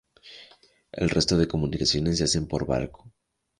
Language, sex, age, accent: Spanish, male, under 19, México